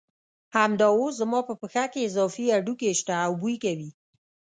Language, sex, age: Pashto, female, 50-59